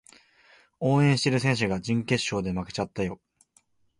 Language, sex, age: Japanese, male, 19-29